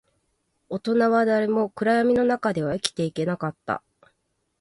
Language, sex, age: Japanese, female, 30-39